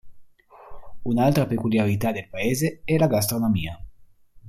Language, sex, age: Italian, male, 19-29